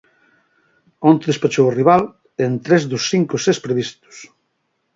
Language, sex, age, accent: Galician, male, 50-59, Atlántico (seseo e gheada)